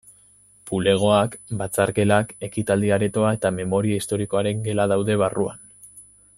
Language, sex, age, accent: Basque, male, 19-29, Mendebalekoa (Araba, Bizkaia, Gipuzkoako mendebaleko herri batzuk)